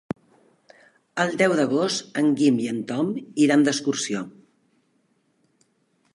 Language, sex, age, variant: Catalan, female, 50-59, Central